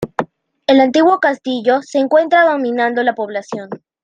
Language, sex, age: Spanish, female, 30-39